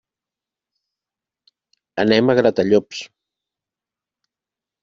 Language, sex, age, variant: Catalan, male, 50-59, Central